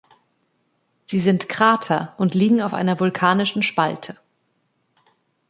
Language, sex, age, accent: German, female, 19-29, Deutschland Deutsch